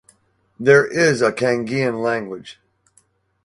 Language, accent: English, United States English